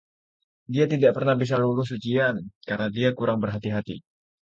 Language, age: Indonesian, 19-29